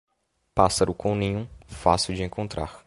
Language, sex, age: Portuguese, male, under 19